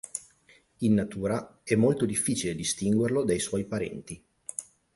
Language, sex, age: Italian, male, 30-39